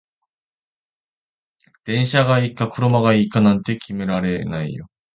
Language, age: Japanese, 30-39